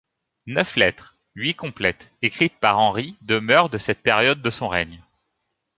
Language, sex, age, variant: French, male, 19-29, Français de métropole